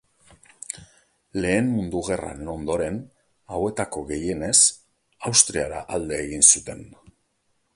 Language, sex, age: Basque, male, 40-49